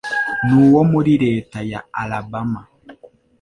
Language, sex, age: Kinyarwanda, male, 19-29